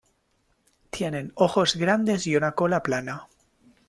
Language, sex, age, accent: Spanish, male, 19-29, España: Norte peninsular (Asturias, Castilla y León, Cantabria, País Vasco, Navarra, Aragón, La Rioja, Guadalajara, Cuenca)